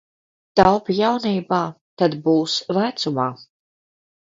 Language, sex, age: Latvian, female, 40-49